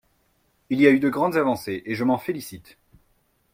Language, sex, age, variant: French, male, 30-39, Français de métropole